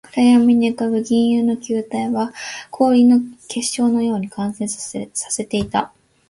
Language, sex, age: Japanese, female, under 19